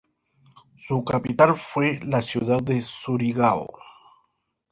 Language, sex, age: Spanish, male, 30-39